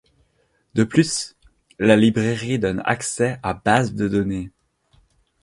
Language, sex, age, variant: French, male, under 19, Français de métropole